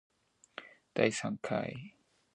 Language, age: Seri, 19-29